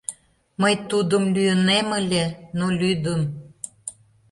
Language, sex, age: Mari, female, 60-69